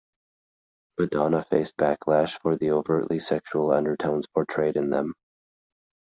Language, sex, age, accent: English, male, 30-39, Canadian English